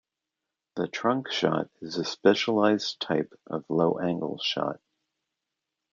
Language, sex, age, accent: English, male, 60-69, United States English